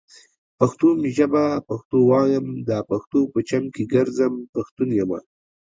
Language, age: Pashto, 19-29